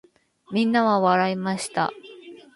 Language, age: Japanese, 19-29